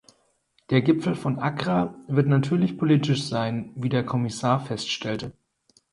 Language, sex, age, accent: German, male, 30-39, Deutschland Deutsch